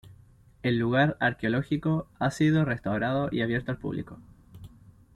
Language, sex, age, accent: Spanish, male, 19-29, Chileno: Chile, Cuyo